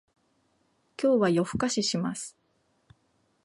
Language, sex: Japanese, female